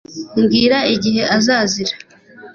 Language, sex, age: Kinyarwanda, female, 19-29